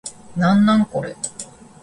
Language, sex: Japanese, female